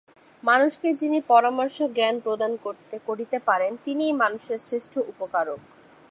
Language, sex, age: Bengali, female, 19-29